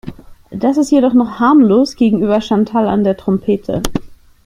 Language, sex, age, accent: German, female, 30-39, Deutschland Deutsch